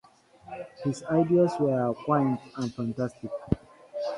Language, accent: English, England English